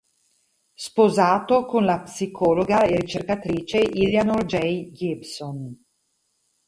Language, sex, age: Italian, female, 40-49